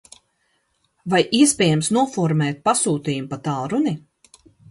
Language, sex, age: Latvian, female, 50-59